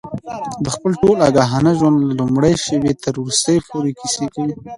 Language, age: Pashto, 19-29